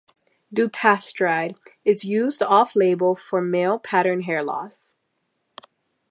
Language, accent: English, United States English